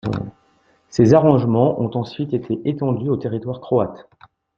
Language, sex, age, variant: French, male, 40-49, Français de métropole